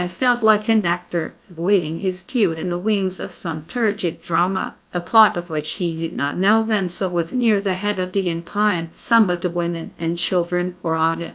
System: TTS, GlowTTS